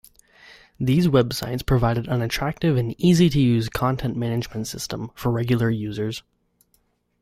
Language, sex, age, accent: English, male, under 19, Canadian English